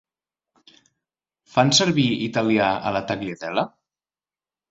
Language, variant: Catalan, Central